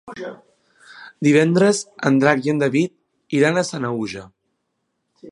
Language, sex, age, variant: Catalan, male, 19-29, Central